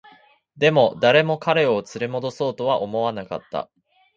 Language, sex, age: Japanese, male, under 19